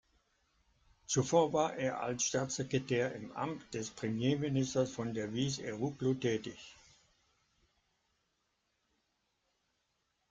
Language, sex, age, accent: German, male, 70-79, Deutschland Deutsch